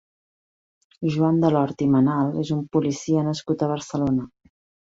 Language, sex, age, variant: Catalan, female, 40-49, Central